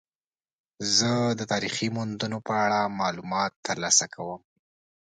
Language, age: Pashto, 19-29